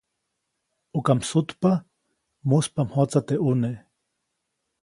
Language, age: Copainalá Zoque, 40-49